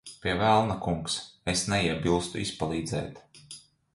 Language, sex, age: Latvian, male, 30-39